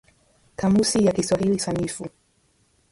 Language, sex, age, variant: Swahili, female, 19-29, Kiswahili cha Bara ya Kenya